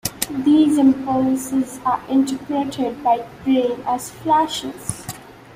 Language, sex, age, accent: English, female, under 19, India and South Asia (India, Pakistan, Sri Lanka)